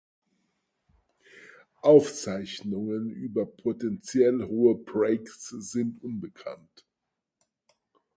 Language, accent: German, Deutschland Deutsch